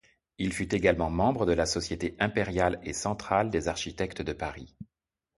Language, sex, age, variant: French, male, 50-59, Français de métropole